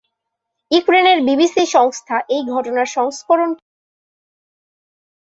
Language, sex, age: Bengali, female, 19-29